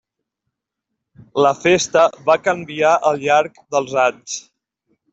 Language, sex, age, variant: Catalan, male, 30-39, Central